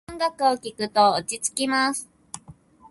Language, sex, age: Japanese, female, 19-29